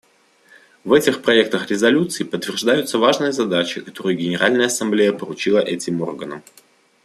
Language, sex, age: Russian, male, 19-29